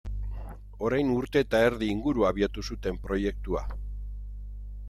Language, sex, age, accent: Basque, male, 50-59, Erdialdekoa edo Nafarra (Gipuzkoa, Nafarroa)